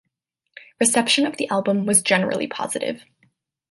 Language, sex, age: English, female, 19-29